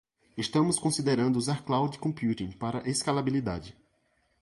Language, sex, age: Portuguese, male, 19-29